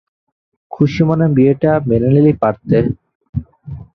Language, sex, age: Bengali, male, 19-29